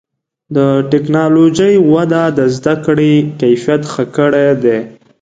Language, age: Pashto, 19-29